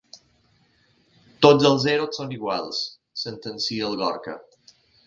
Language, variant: Catalan, Balear